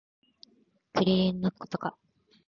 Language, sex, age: Japanese, female, 19-29